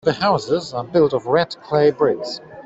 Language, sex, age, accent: English, male, 19-29, England English